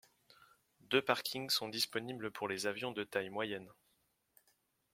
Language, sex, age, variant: French, male, 19-29, Français de métropole